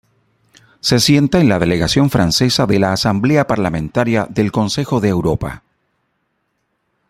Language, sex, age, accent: Spanish, male, 50-59, América central